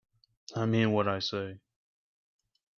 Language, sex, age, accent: English, male, 19-29, United States English